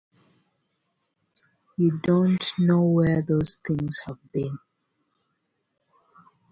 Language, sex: English, female